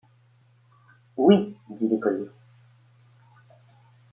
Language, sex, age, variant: French, female, 50-59, Français de métropole